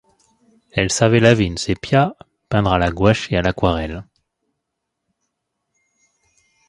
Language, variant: French, Français de métropole